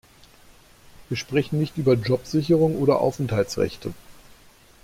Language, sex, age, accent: German, male, 40-49, Deutschland Deutsch